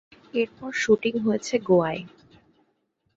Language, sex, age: Bengali, female, 19-29